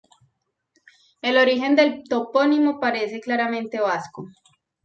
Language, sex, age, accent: Spanish, female, 30-39, Andino-Pacífico: Colombia, Perú, Ecuador, oeste de Bolivia y Venezuela andina